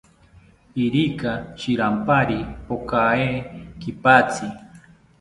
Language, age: South Ucayali Ashéninka, 40-49